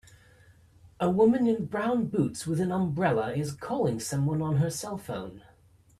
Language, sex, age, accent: English, male, 30-39, United States English